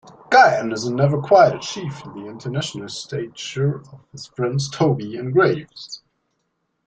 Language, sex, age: English, male, 19-29